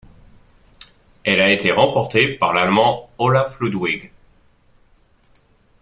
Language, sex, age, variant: French, male, 30-39, Français de métropole